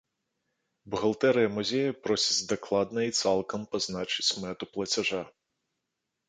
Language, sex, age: Belarusian, male, 40-49